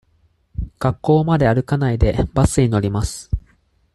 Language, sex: Japanese, male